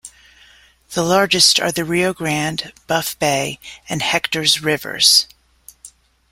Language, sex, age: English, female, 50-59